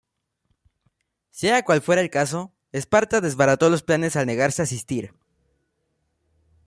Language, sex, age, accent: Spanish, male, under 19, México